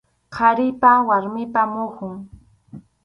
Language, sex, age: Arequipa-La Unión Quechua, female, under 19